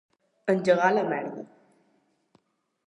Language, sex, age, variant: Catalan, female, under 19, Balear